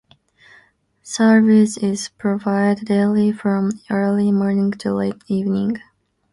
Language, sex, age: English, female, under 19